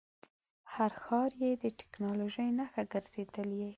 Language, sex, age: Pashto, female, 19-29